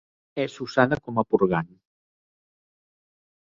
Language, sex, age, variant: Catalan, male, 60-69, Central